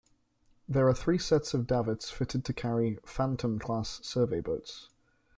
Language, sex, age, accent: English, male, 19-29, England English